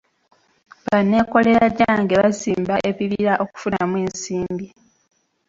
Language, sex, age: Ganda, female, 19-29